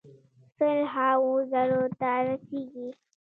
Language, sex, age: Pashto, female, under 19